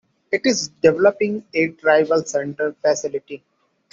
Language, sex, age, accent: English, male, 30-39, India and South Asia (India, Pakistan, Sri Lanka)